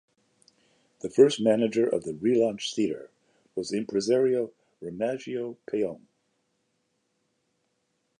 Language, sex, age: English, male, 70-79